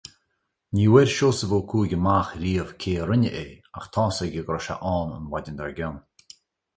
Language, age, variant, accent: Irish, 50-59, Gaeilge Chonnacht, Cainteoir dúchais, Gaeltacht